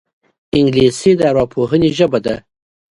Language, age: Pashto, 40-49